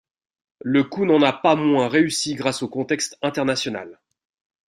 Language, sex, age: French, male, 40-49